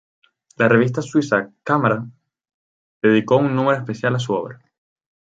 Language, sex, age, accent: Spanish, male, 19-29, España: Islas Canarias